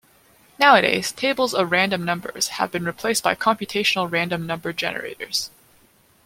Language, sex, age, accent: English, female, 19-29, Canadian English